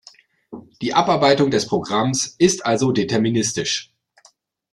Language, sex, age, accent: German, male, 40-49, Deutschland Deutsch